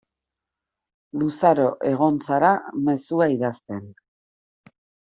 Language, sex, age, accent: Basque, female, 40-49, Erdialdekoa edo Nafarra (Gipuzkoa, Nafarroa)